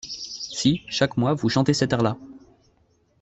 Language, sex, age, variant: French, male, under 19, Français de métropole